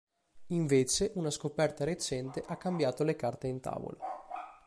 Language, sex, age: Italian, male, 19-29